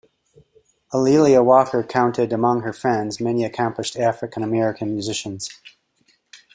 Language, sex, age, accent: English, male, 50-59, United States English